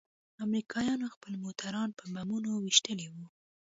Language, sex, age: Pashto, female, 19-29